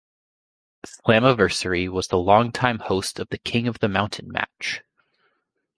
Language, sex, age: English, female, 19-29